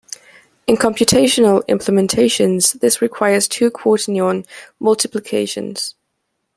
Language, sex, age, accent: English, female, under 19, England English